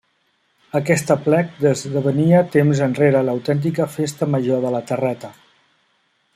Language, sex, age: Catalan, male, 40-49